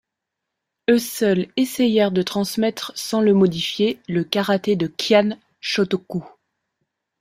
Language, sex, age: French, female, 30-39